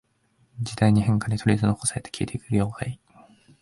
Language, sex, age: Japanese, male, 19-29